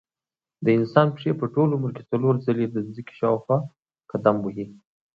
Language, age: Pashto, 40-49